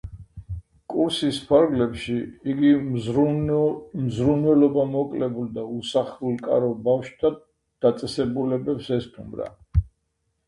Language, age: Georgian, 60-69